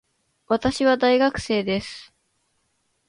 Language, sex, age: Japanese, female, 19-29